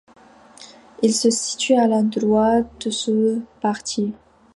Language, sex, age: French, female, 19-29